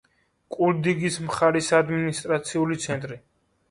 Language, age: Georgian, 19-29